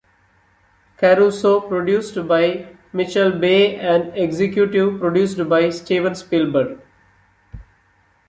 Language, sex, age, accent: English, male, 30-39, India and South Asia (India, Pakistan, Sri Lanka)